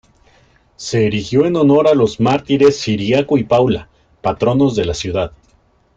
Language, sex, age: Spanish, male, 30-39